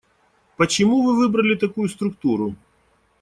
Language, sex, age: Russian, male, 40-49